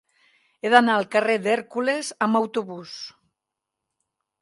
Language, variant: Catalan, Central